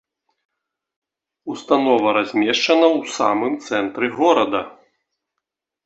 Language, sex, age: Belarusian, male, 30-39